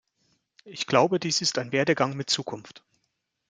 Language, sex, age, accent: German, male, 19-29, Deutschland Deutsch